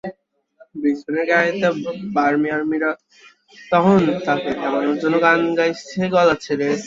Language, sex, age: Bengali, male, under 19